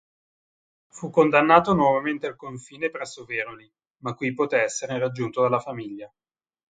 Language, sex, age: Italian, male, 40-49